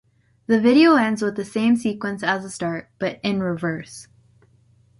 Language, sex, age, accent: English, female, 19-29, Canadian English